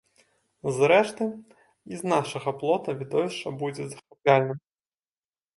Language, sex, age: Belarusian, male, 19-29